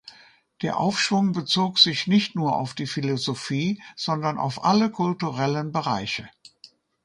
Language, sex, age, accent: German, female, 70-79, Deutschland Deutsch